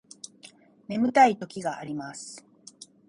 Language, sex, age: Japanese, female, 50-59